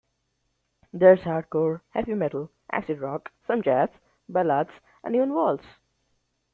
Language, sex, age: English, male, 19-29